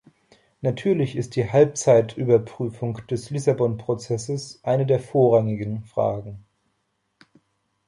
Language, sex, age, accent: German, male, 30-39, Deutschland Deutsch